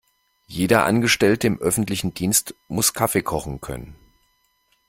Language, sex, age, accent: German, male, 40-49, Deutschland Deutsch